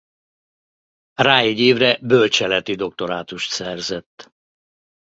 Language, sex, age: Hungarian, male, 60-69